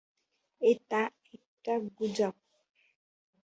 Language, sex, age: Bengali, female, 19-29